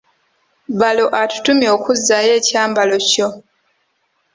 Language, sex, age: Ganda, female, 19-29